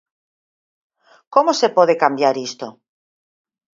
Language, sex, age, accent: Galician, female, 50-59, Normativo (estándar)